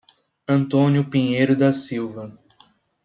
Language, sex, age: Portuguese, male, 30-39